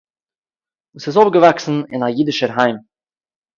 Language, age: Yiddish, 30-39